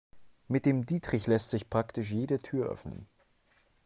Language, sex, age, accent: German, male, 19-29, Deutschland Deutsch